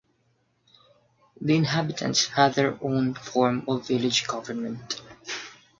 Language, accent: English, United States English; Filipino